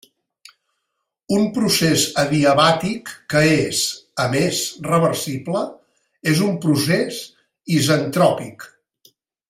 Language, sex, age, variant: Catalan, male, 60-69, Central